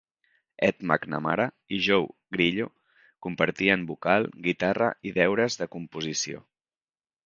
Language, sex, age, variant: Catalan, male, 30-39, Central